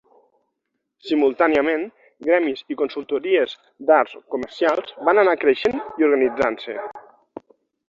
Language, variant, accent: Catalan, Nord-Occidental, nord-occidental; Lleida